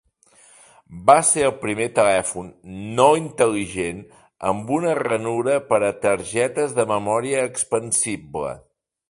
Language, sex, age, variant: Catalan, male, 50-59, Central